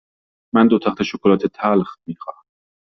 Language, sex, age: Persian, male, 19-29